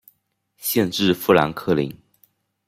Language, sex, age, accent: Chinese, male, under 19, 出生地：福建省